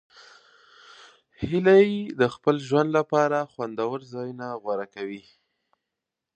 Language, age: Pashto, 19-29